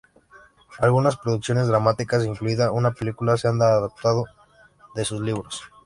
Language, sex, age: Spanish, male, 19-29